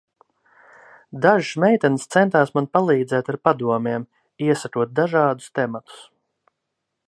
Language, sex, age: Latvian, male, 30-39